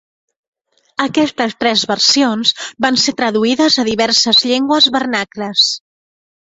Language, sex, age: Catalan, female, 30-39